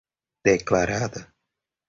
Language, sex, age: Portuguese, male, 30-39